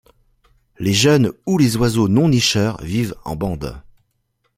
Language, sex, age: French, male, 40-49